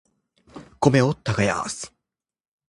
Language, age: Japanese, 19-29